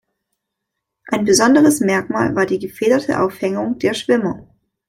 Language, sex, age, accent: German, female, 19-29, Deutschland Deutsch